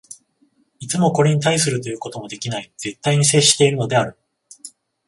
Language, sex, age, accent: Japanese, male, 40-49, 関西